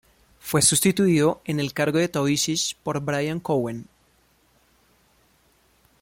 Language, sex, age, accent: Spanish, male, 30-39, Andino-Pacífico: Colombia, Perú, Ecuador, oeste de Bolivia y Venezuela andina